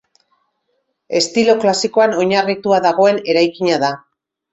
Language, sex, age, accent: Basque, female, 50-59, Mendebalekoa (Araba, Bizkaia, Gipuzkoako mendebaleko herri batzuk)